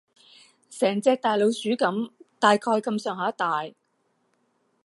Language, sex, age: Cantonese, female, 60-69